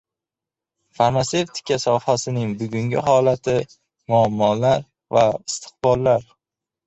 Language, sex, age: Uzbek, male, 19-29